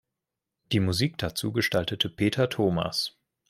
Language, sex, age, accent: German, male, 19-29, Deutschland Deutsch